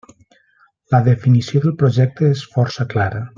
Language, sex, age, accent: Catalan, male, 40-49, valencià